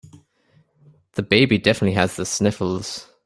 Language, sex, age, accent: English, male, 19-29, Irish English